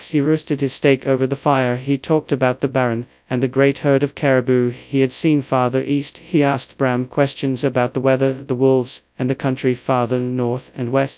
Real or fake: fake